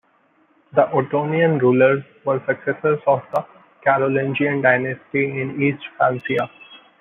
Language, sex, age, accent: English, male, 19-29, India and South Asia (India, Pakistan, Sri Lanka)